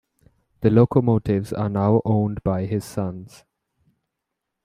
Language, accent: English, India and South Asia (India, Pakistan, Sri Lanka)